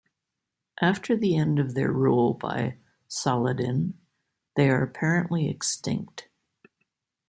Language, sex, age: English, female, 60-69